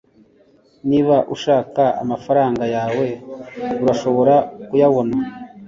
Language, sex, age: Kinyarwanda, male, 30-39